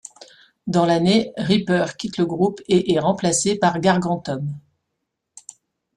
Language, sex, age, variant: French, female, 50-59, Français de métropole